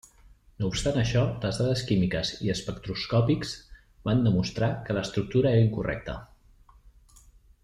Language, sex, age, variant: Catalan, male, 30-39, Central